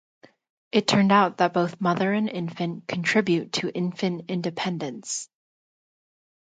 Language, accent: English, United States English